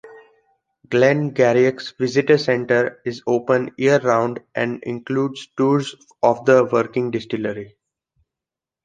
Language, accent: English, India and South Asia (India, Pakistan, Sri Lanka)